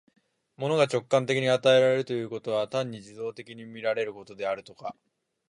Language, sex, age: Japanese, male, 19-29